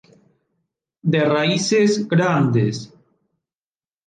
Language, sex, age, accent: Spanish, male, 50-59, Rioplatense: Argentina, Uruguay, este de Bolivia, Paraguay